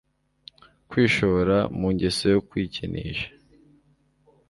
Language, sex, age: Kinyarwanda, male, 19-29